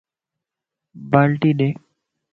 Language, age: Lasi, 19-29